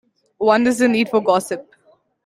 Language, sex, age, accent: English, female, 19-29, India and South Asia (India, Pakistan, Sri Lanka)